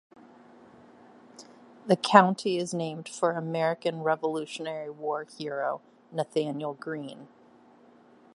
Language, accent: English, United States English